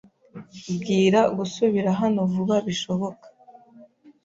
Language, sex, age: Kinyarwanda, female, 19-29